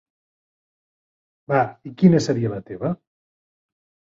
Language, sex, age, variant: Catalan, male, 50-59, Nord-Occidental